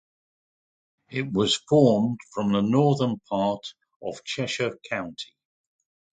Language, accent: English, England English